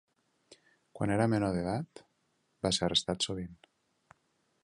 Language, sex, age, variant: Catalan, male, 40-49, Nord-Occidental